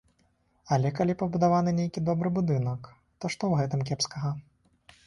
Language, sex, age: Belarusian, male, 19-29